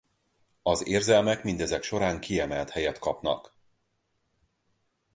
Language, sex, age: Hungarian, male, 40-49